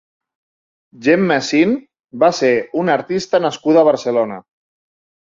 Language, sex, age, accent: Catalan, male, 30-39, Lleidatà